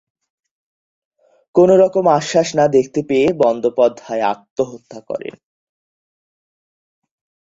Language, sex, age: Bengali, male, 19-29